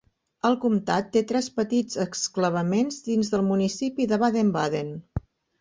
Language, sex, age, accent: Catalan, female, 50-59, Empordanès